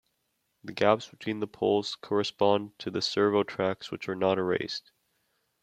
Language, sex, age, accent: English, male, under 19, United States English